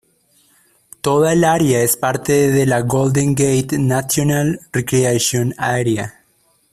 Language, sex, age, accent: Spanish, male, 19-29, Andino-Pacífico: Colombia, Perú, Ecuador, oeste de Bolivia y Venezuela andina